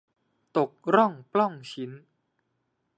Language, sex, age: Thai, male, 19-29